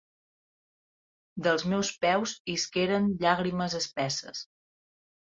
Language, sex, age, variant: Catalan, female, 30-39, Central